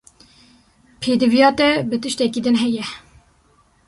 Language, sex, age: Kurdish, female, 19-29